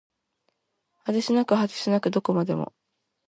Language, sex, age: Japanese, female, 19-29